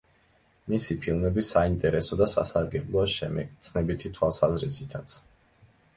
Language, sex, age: Georgian, male, 19-29